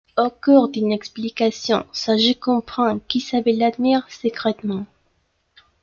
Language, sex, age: French, female, 19-29